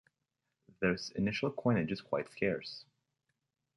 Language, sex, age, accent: English, male, under 19, United States English